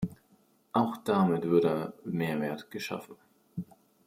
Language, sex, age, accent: German, male, 30-39, Deutschland Deutsch